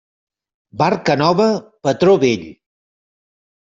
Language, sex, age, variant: Catalan, male, 50-59, Central